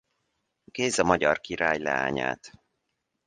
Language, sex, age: Hungarian, male, 40-49